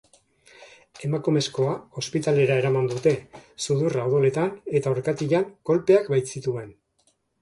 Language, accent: Basque, Mendebalekoa (Araba, Bizkaia, Gipuzkoako mendebaleko herri batzuk)